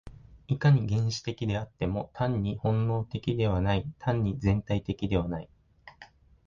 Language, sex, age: Japanese, male, 19-29